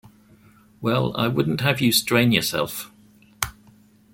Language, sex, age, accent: English, male, 50-59, England English